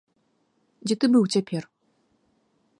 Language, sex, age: Belarusian, female, 30-39